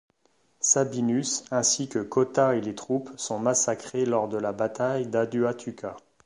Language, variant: French, Français de métropole